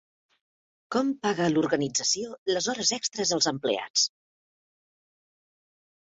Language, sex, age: Catalan, female, 50-59